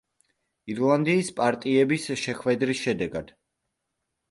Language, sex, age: Georgian, male, 19-29